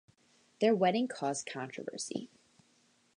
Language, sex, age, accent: English, female, under 19, United States English